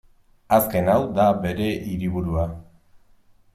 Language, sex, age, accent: Basque, male, 30-39, Mendebalekoa (Araba, Bizkaia, Gipuzkoako mendebaleko herri batzuk)